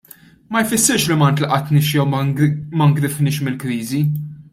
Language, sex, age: Maltese, male, 30-39